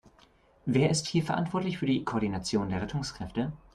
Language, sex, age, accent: German, male, 19-29, Deutschland Deutsch